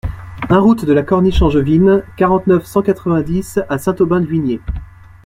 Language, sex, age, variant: French, male, 19-29, Français de métropole